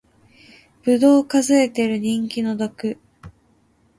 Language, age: Japanese, 19-29